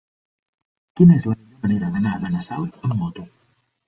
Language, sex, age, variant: Catalan, male, 40-49, Central